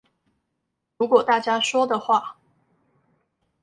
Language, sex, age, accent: Chinese, female, under 19, 出生地：臺中市